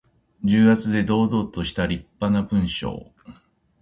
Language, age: Japanese, 40-49